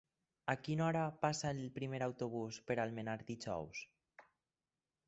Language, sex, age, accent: Catalan, male, 19-29, valencià